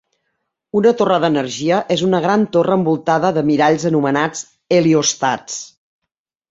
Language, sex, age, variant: Catalan, female, 50-59, Central